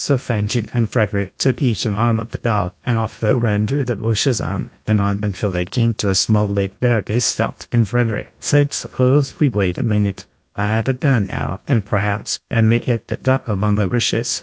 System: TTS, GlowTTS